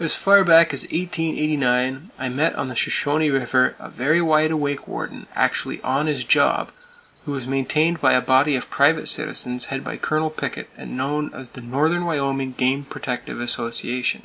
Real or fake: real